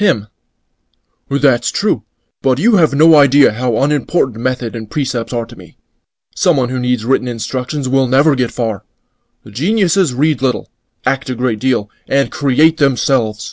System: none